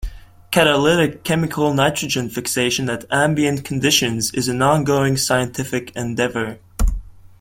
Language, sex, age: English, male, 19-29